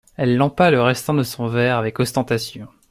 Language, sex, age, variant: French, male, 19-29, Français de métropole